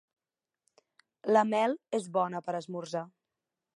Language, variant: Catalan, Central